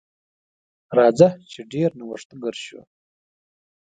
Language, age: Pashto, 19-29